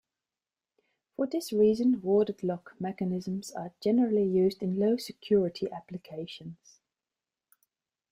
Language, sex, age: English, female, 40-49